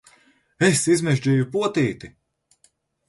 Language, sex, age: Latvian, male, 30-39